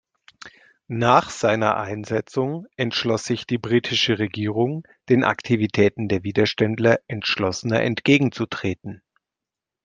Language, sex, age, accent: German, male, 30-39, Deutschland Deutsch